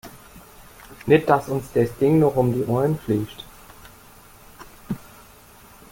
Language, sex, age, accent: German, male, 40-49, Deutschland Deutsch